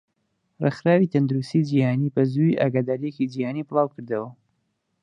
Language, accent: Central Kurdish, سۆرانی